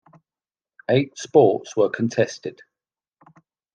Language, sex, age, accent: English, male, 40-49, England English